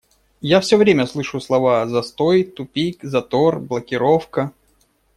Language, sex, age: Russian, male, 40-49